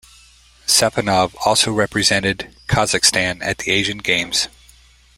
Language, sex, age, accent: English, male, 30-39, United States English